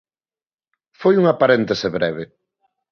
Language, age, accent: Galician, 30-39, Normativo (estándar)